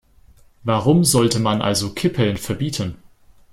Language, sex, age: German, female, 19-29